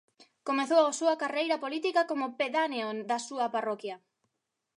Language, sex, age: Galician, female, 30-39